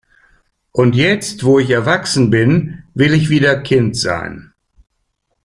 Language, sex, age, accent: German, male, 60-69, Deutschland Deutsch